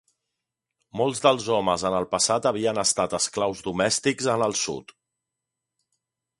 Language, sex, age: Catalan, male, 40-49